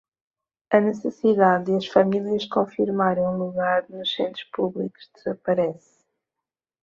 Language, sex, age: Portuguese, female, 19-29